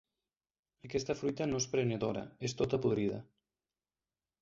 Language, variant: Catalan, Septentrional